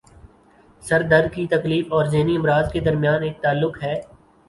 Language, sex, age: Urdu, male, 19-29